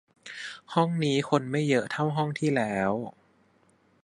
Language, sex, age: Thai, male, 30-39